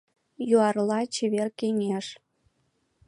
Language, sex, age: Mari, female, 19-29